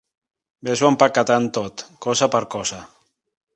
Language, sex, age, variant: Catalan, male, 30-39, Central